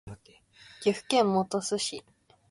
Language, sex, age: Japanese, male, 19-29